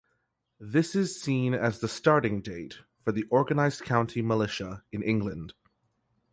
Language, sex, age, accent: English, male, 19-29, Canadian English